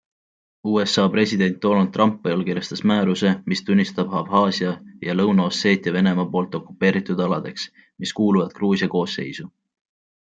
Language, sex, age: Estonian, male, 19-29